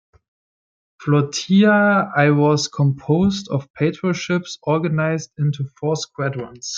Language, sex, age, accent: English, male, 19-29, United States English